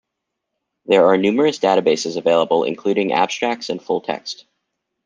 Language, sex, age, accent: English, male, 19-29, United States English